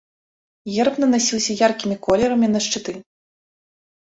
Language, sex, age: Belarusian, female, 30-39